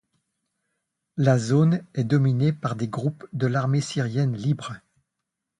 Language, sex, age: French, male, 50-59